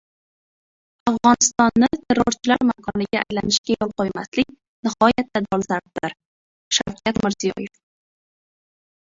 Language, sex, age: Uzbek, female, 19-29